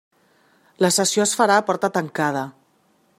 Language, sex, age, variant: Catalan, female, 40-49, Central